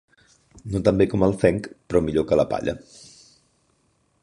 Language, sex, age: Catalan, male, 50-59